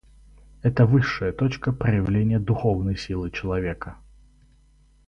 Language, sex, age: Russian, male, 19-29